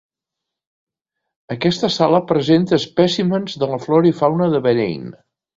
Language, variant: Catalan, Central